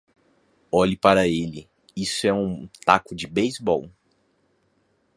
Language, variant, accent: Portuguese, Portuguese (Brasil), Mineiro